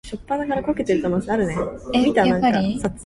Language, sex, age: Cantonese, female, 19-29